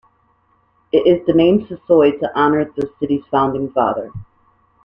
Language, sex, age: English, female, 19-29